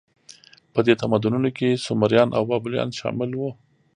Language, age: Pashto, 40-49